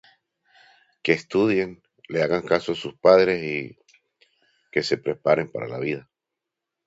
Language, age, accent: Spanish, under 19, Andino-Pacífico: Colombia, Perú, Ecuador, oeste de Bolivia y Venezuela andina